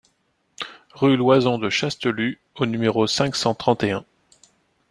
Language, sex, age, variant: French, male, 40-49, Français de métropole